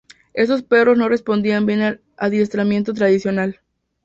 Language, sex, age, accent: Spanish, female, under 19, México